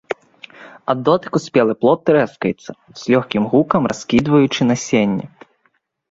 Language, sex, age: Belarusian, male, under 19